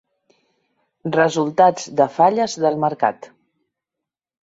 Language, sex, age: Catalan, female, 50-59